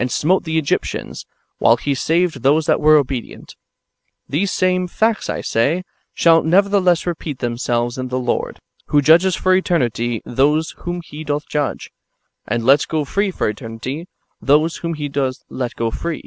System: none